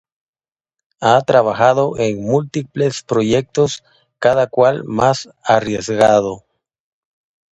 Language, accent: Spanish, América central